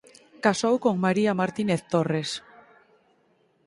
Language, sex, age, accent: Galician, female, 19-29, Oriental (común en zona oriental)